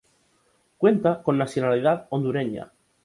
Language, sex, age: Spanish, male, 19-29